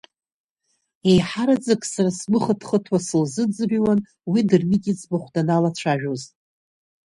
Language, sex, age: Abkhazian, female, 40-49